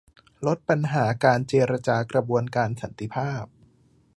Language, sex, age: Thai, male, 19-29